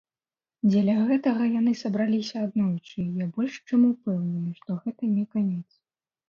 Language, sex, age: Belarusian, female, under 19